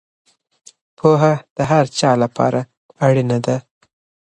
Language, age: Pashto, 19-29